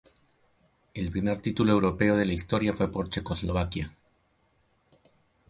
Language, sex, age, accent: Spanish, male, 30-39, Peru